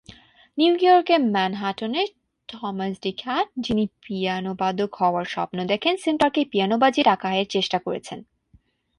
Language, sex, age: Bengali, female, 19-29